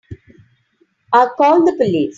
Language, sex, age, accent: English, female, 50-59, India and South Asia (India, Pakistan, Sri Lanka)